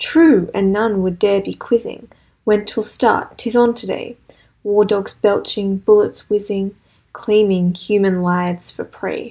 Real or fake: real